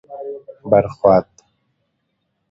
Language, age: Pashto, 19-29